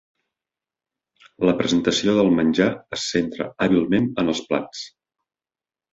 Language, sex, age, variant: Catalan, male, 30-39, Nord-Occidental